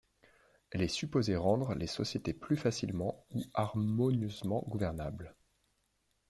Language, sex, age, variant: French, male, 30-39, Français de métropole